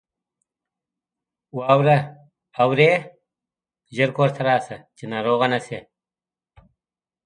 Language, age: Pashto, 30-39